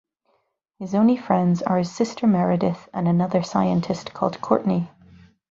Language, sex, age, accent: English, female, 30-39, Northern Irish; yorkshire